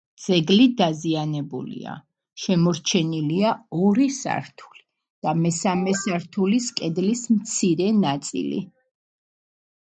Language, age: Georgian, under 19